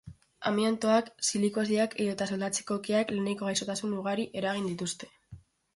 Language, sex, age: Basque, female, under 19